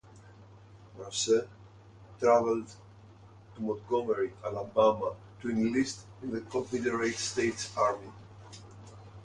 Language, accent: English, United States English